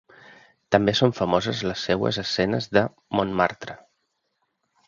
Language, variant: Catalan, Central